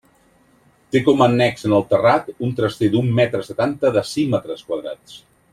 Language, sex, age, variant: Catalan, male, 60-69, Central